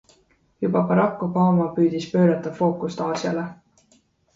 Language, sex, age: Estonian, female, 19-29